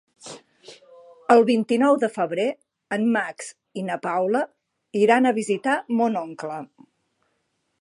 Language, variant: Catalan, Central